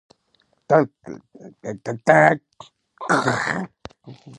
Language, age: Asturian, under 19